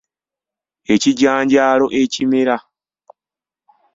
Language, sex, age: Ganda, male, 30-39